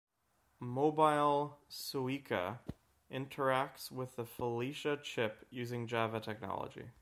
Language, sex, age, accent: English, male, 19-29, Canadian English